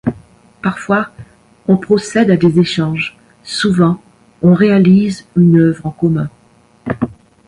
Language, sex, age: French, female, 60-69